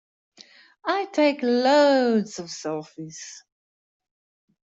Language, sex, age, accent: English, female, 50-59, Southern African (South Africa, Zimbabwe, Namibia)